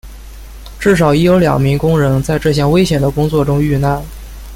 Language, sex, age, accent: Chinese, male, 19-29, 出生地：江苏省